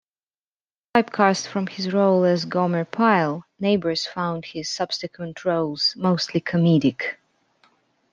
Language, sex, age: English, female, 30-39